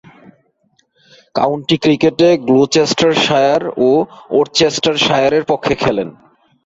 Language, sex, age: Bengali, male, 19-29